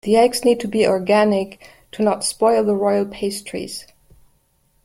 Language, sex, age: English, female, 50-59